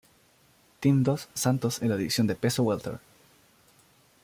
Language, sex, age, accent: Spanish, male, 19-29, Chileno: Chile, Cuyo